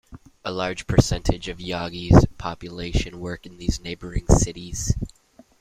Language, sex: English, male